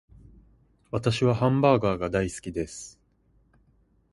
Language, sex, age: Japanese, male, 19-29